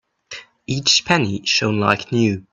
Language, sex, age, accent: English, male, 19-29, England English